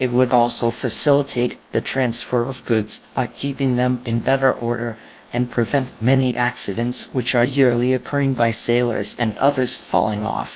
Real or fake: fake